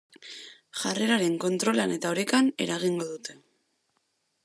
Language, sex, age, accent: Basque, female, 19-29, Mendebalekoa (Araba, Bizkaia, Gipuzkoako mendebaleko herri batzuk)